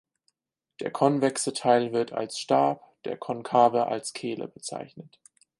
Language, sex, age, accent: German, male, 19-29, Deutschland Deutsch